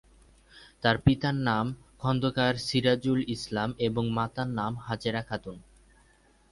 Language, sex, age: Bengali, male, 19-29